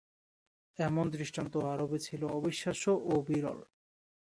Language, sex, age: Bengali, male, 19-29